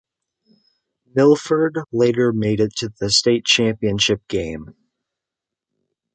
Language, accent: English, United States English